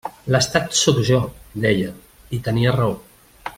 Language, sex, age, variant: Catalan, male, 50-59, Central